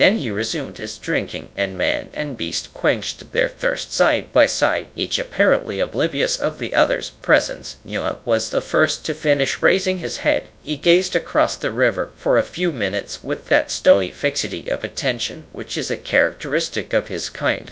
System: TTS, GradTTS